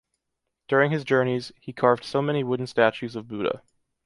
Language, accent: English, United States English